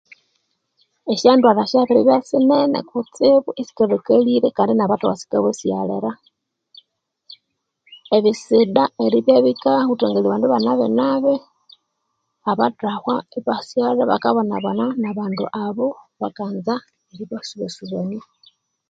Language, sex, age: Konzo, female, 40-49